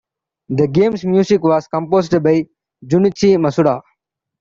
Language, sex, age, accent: English, male, 19-29, India and South Asia (India, Pakistan, Sri Lanka)